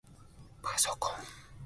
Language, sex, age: Japanese, male, 19-29